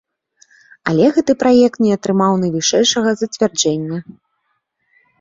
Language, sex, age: Belarusian, female, 30-39